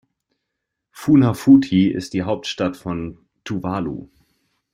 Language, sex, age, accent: German, male, 30-39, Deutschland Deutsch